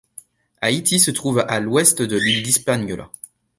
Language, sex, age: French, male, 19-29